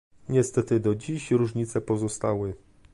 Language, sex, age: Polish, male, 30-39